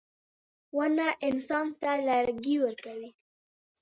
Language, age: Pashto, 19-29